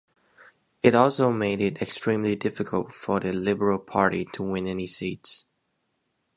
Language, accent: English, United States English